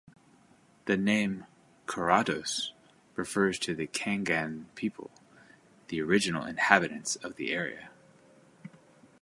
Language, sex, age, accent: English, male, 30-39, United States English